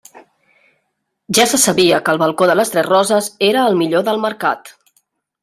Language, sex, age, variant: Catalan, female, 40-49, Central